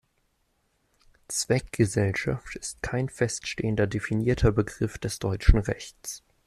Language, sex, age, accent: German, male, under 19, Deutschland Deutsch